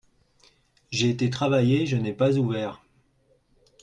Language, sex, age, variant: French, male, 40-49, Français de métropole